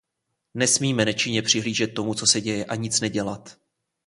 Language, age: Czech, 19-29